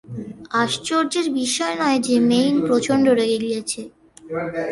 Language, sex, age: Bengali, female, under 19